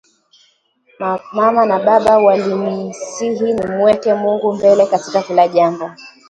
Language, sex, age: Swahili, female, 19-29